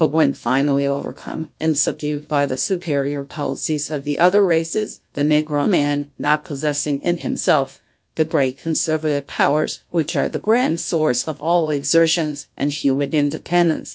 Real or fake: fake